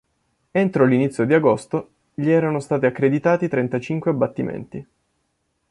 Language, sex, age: Italian, male, 19-29